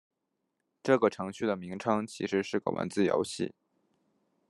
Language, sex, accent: Chinese, male, 出生地：河南省